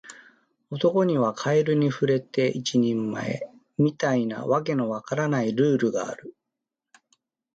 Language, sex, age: Japanese, male, 50-59